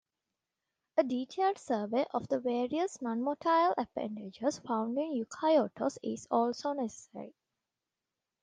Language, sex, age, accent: English, female, 19-29, India and South Asia (India, Pakistan, Sri Lanka)